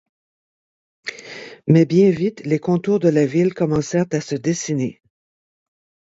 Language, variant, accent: French, Français d'Amérique du Nord, Français du Canada